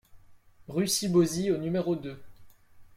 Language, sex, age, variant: French, male, 19-29, Français de métropole